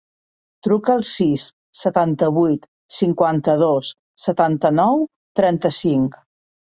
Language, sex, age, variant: Catalan, female, 50-59, Central